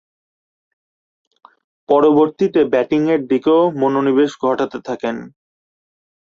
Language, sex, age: Bengali, male, 19-29